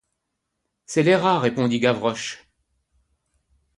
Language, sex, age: French, male, 60-69